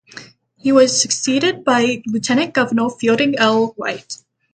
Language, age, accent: English, under 19, United States English